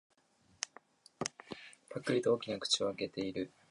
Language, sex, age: Japanese, male, 19-29